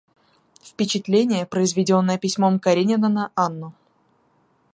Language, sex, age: Russian, female, 19-29